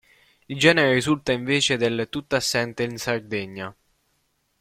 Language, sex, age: Italian, male, 19-29